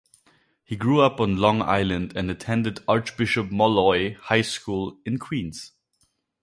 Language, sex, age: English, male, 19-29